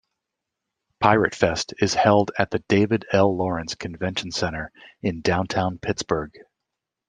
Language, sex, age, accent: English, male, 50-59, United States English